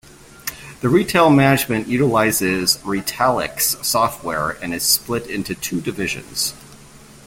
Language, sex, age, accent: English, male, 40-49, United States English